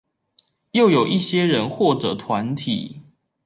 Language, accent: Chinese, 出生地：臺中市